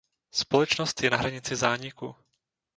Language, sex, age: Czech, male, 19-29